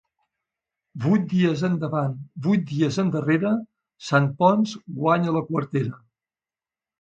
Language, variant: Catalan, Central